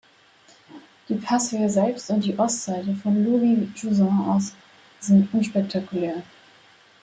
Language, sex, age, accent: German, female, 30-39, Deutschland Deutsch